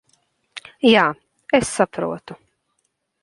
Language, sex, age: Latvian, female, 19-29